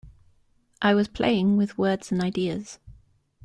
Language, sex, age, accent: English, female, 19-29, England English